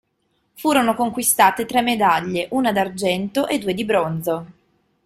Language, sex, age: Italian, female, 30-39